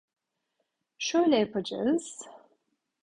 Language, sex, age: Turkish, female, 40-49